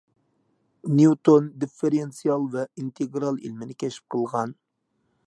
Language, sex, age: Uyghur, male, 30-39